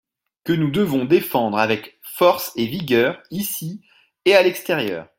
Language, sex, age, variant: French, male, 30-39, Français de métropole